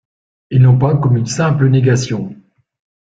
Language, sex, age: French, male, 60-69